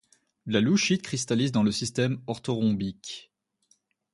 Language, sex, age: French, female, 19-29